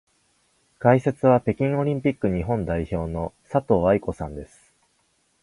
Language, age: Japanese, 19-29